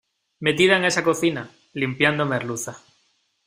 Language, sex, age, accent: Spanish, male, 19-29, España: Norte peninsular (Asturias, Castilla y León, Cantabria, País Vasco, Navarra, Aragón, La Rioja, Guadalajara, Cuenca)